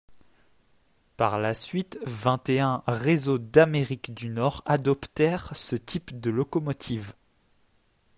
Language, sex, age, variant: French, male, 19-29, Français de métropole